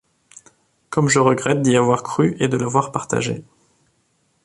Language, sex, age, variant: French, male, 30-39, Français de métropole